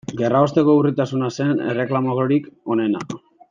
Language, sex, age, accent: Basque, male, 19-29, Mendebalekoa (Araba, Bizkaia, Gipuzkoako mendebaleko herri batzuk)